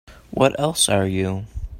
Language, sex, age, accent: English, male, under 19, United States English